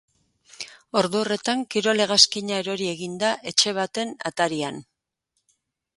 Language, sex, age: Basque, female, 60-69